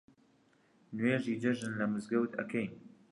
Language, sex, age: Central Kurdish, male, 19-29